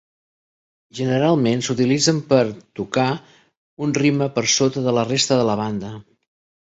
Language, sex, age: Catalan, male, 60-69